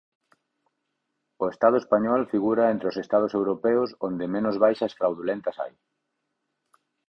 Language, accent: Galician, Central (gheada); Normativo (estándar)